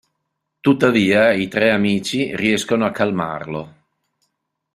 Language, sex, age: Italian, male, 60-69